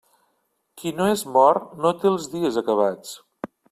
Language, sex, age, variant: Catalan, male, 50-59, Central